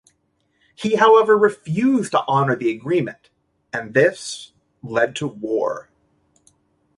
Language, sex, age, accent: English, male, 30-39, United States English